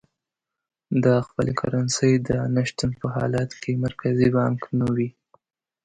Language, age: Pashto, 19-29